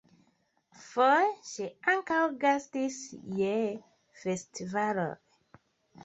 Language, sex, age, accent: Esperanto, female, 30-39, Internacia